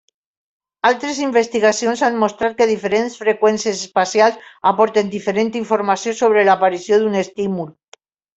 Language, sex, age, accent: Catalan, female, 60-69, valencià